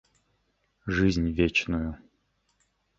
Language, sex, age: Russian, male, 30-39